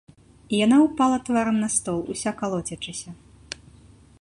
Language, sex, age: Belarusian, female, 19-29